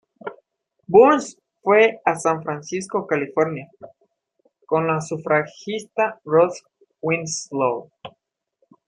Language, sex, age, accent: Spanish, male, 19-29, Andino-Pacífico: Colombia, Perú, Ecuador, oeste de Bolivia y Venezuela andina